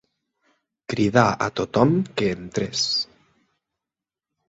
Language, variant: Catalan, Nord-Occidental